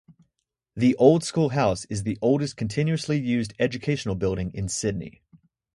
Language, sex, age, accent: English, male, 19-29, United States English